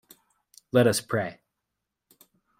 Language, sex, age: English, male, 19-29